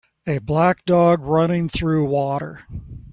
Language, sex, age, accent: English, male, 70-79, United States English